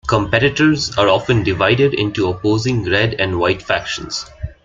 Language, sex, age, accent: English, male, 19-29, India and South Asia (India, Pakistan, Sri Lanka)